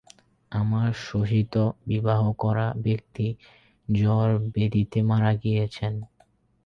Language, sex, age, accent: Bengali, male, 19-29, Bengali; Bangla